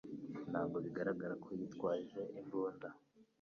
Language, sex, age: Kinyarwanda, male, 19-29